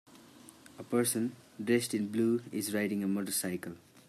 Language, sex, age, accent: English, male, 19-29, India and South Asia (India, Pakistan, Sri Lanka)